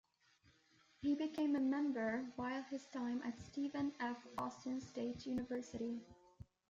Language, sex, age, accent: English, female, under 19, England English